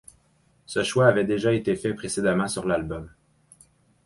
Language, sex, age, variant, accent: French, male, 30-39, Français d'Amérique du Nord, Français du Canada